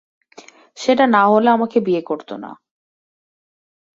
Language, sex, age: Bengali, female, 19-29